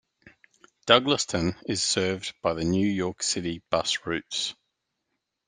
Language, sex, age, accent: English, male, 50-59, Australian English